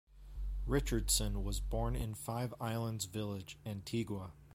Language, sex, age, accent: English, male, 30-39, United States English